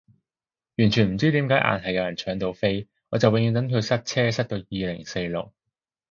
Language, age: Cantonese, 30-39